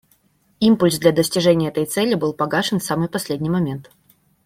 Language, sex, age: Russian, female, 19-29